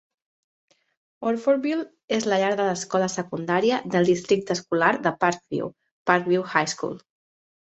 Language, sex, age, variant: Catalan, female, 30-39, Central